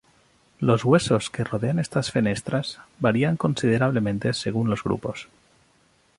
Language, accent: Spanish, España: Centro-Sur peninsular (Madrid, Toledo, Castilla-La Mancha)